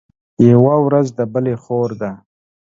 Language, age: Pashto, 30-39